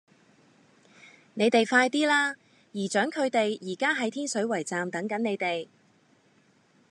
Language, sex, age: Cantonese, female, 30-39